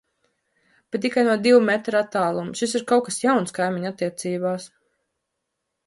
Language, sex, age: Latvian, female, 19-29